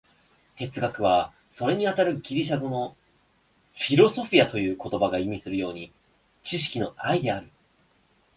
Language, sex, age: Japanese, male, 19-29